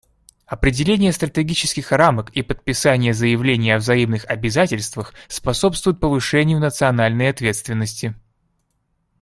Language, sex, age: Russian, male, 19-29